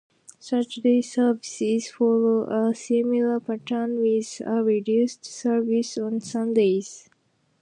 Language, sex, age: English, female, 19-29